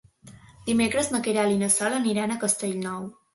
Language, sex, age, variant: Catalan, female, under 19, Balear